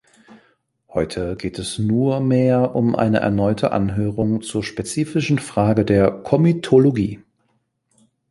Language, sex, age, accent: German, male, 40-49, Deutschland Deutsch